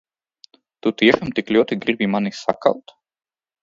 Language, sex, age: Latvian, male, 19-29